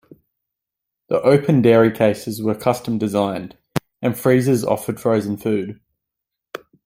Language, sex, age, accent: English, male, 19-29, Australian English